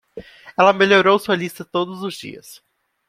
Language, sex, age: Portuguese, male, 19-29